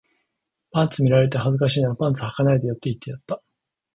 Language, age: Japanese, 19-29